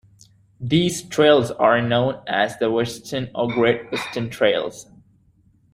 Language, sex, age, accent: English, male, 19-29, United States English